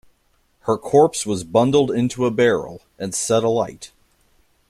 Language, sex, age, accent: English, male, 30-39, United States English